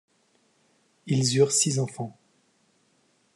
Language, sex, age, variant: French, male, 30-39, Français de métropole